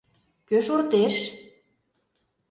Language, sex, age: Mari, female, 50-59